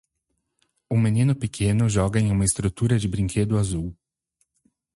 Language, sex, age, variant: Portuguese, male, 30-39, Portuguese (Brasil)